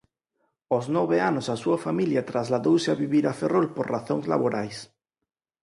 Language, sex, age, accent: Galician, male, 40-49, Normativo (estándar)